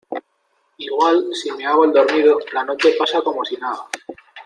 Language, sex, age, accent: Spanish, male, 19-29, España: Norte peninsular (Asturias, Castilla y León, Cantabria, País Vasco, Navarra, Aragón, La Rioja, Guadalajara, Cuenca)